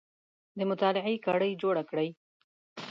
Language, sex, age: Pashto, female, 19-29